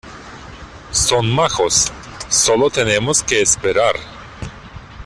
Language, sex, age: Spanish, male, 30-39